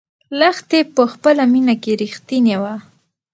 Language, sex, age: Pashto, female, under 19